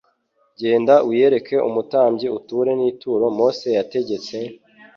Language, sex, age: Kinyarwanda, female, 19-29